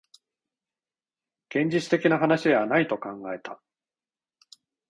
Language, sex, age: Japanese, male, 40-49